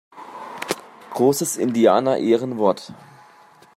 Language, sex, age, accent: German, male, 19-29, Deutschland Deutsch